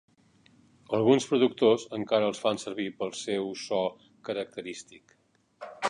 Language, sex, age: Catalan, male, 60-69